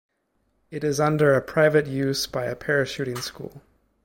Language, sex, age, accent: English, male, 19-29, United States English